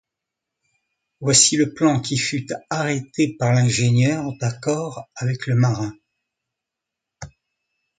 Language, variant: French, Français du nord de l'Afrique